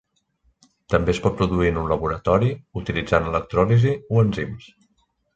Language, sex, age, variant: Catalan, male, 30-39, Septentrional